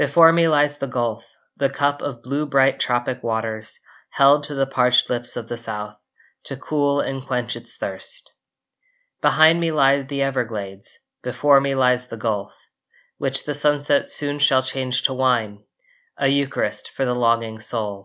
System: none